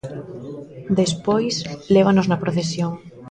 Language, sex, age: Galician, female, 40-49